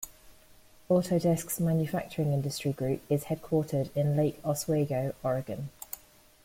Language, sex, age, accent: English, female, 30-39, England English